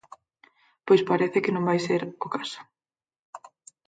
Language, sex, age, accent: Galician, female, 19-29, Normativo (estándar)